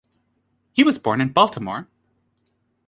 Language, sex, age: English, female, 30-39